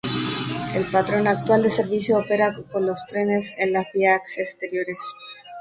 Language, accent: Spanish, Chileno: Chile, Cuyo